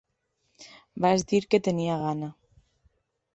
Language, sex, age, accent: Catalan, female, 19-29, valencià